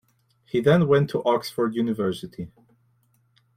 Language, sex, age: English, male, 19-29